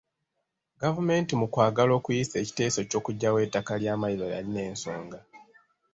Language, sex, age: Ganda, male, 90+